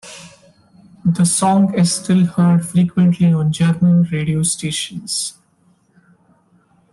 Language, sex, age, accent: English, male, 19-29, India and South Asia (India, Pakistan, Sri Lanka)